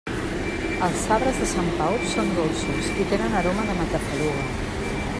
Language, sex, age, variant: Catalan, female, 50-59, Central